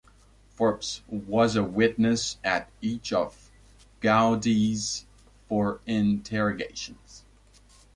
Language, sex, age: English, male, 19-29